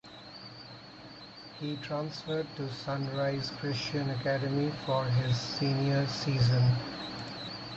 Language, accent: English, India and South Asia (India, Pakistan, Sri Lanka)